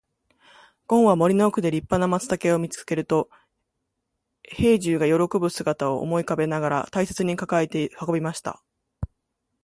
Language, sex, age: Japanese, female, 19-29